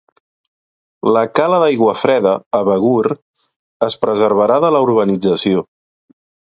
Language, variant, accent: Catalan, Central, central